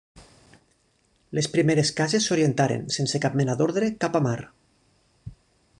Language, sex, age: Catalan, male, 40-49